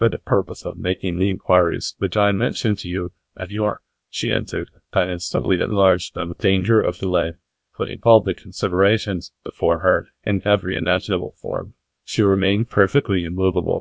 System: TTS, GlowTTS